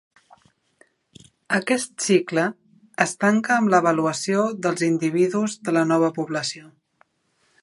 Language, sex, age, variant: Catalan, female, 30-39, Central